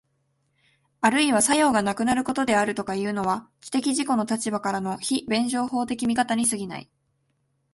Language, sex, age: Japanese, female, 19-29